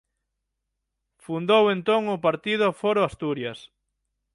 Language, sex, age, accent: Galician, male, 30-39, Atlántico (seseo e gheada); Central (gheada); Normativo (estándar)